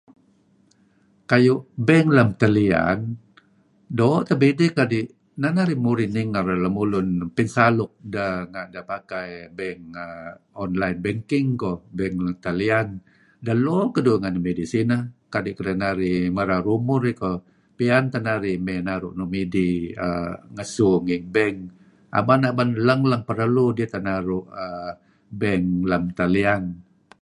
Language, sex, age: Kelabit, male, 70-79